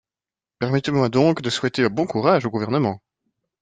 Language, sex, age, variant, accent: French, male, 19-29, Français d'Europe, Français de Suisse